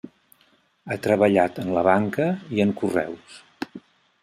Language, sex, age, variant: Catalan, male, 50-59, Central